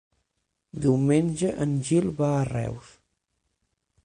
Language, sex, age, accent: Catalan, male, 19-29, central; nord-occidental